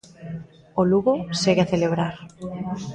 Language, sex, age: Galician, female, 40-49